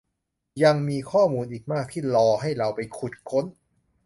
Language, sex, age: Thai, male, 19-29